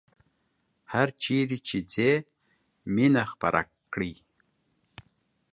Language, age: Pashto, 50-59